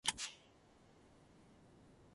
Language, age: Japanese, 19-29